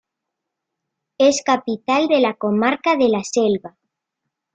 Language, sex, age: Spanish, female, 30-39